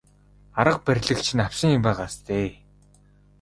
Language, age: Mongolian, 19-29